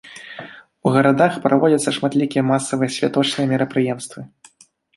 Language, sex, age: Belarusian, male, 19-29